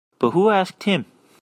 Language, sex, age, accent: English, male, 30-39, United States English